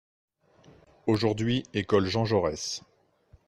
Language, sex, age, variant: French, male, 40-49, Français de métropole